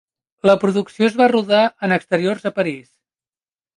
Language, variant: Catalan, Central